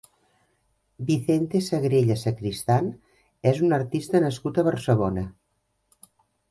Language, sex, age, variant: Catalan, female, 50-59, Central